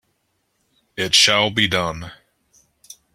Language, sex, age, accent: English, male, 30-39, United States English